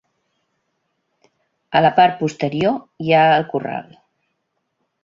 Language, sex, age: Catalan, female, 60-69